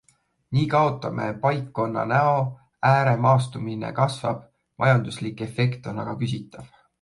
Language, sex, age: Estonian, male, 19-29